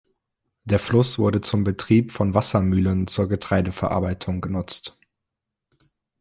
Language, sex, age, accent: German, male, 19-29, Deutschland Deutsch